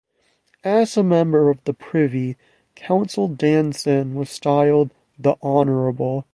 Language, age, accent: English, 19-29, United States English